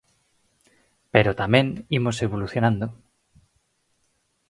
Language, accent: Galician, Normativo (estándar)